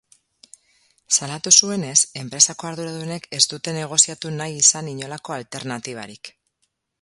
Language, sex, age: Basque, female, 30-39